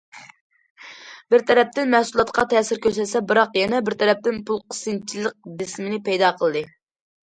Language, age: Uyghur, 19-29